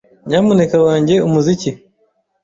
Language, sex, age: Kinyarwanda, male, 30-39